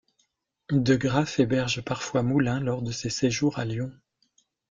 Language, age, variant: French, 40-49, Français de métropole